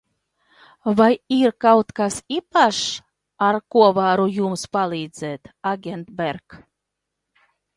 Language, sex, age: Latvian, female, 40-49